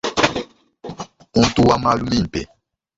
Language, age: Luba-Lulua, 19-29